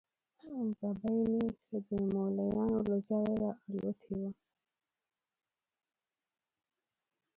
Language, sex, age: Pashto, female, 19-29